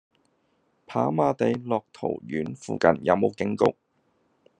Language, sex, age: Cantonese, male, 30-39